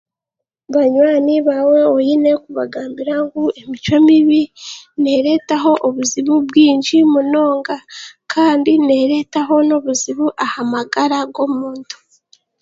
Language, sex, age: Chiga, female, 19-29